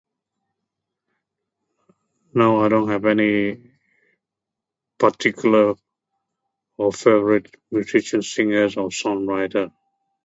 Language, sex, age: English, male, 70-79